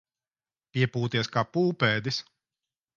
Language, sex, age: Latvian, male, 40-49